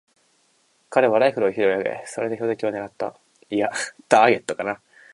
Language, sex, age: Japanese, male, under 19